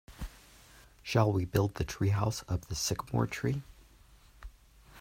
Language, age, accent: English, 40-49, United States English